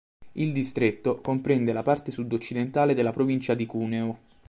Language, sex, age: Italian, male, 19-29